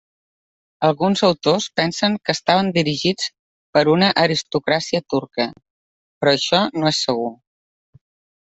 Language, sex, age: Catalan, female, 40-49